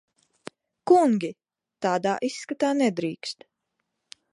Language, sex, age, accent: Latvian, female, 19-29, Dzimtā valoda